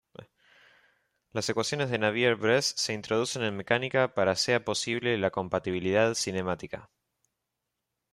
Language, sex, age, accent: Spanish, male, 30-39, Rioplatense: Argentina, Uruguay, este de Bolivia, Paraguay